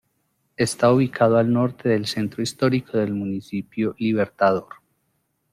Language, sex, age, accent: Spanish, male, 40-49, Andino-Pacífico: Colombia, Perú, Ecuador, oeste de Bolivia y Venezuela andina